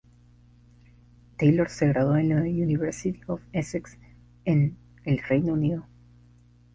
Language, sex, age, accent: Spanish, male, under 19, Andino-Pacífico: Colombia, Perú, Ecuador, oeste de Bolivia y Venezuela andina